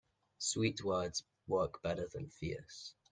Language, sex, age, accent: English, male, under 19, England English